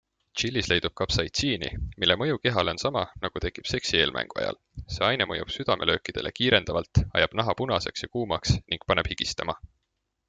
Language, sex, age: Estonian, male, 19-29